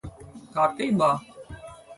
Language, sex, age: Latvian, female, 50-59